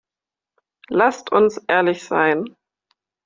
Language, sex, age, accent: German, female, 19-29, Deutschland Deutsch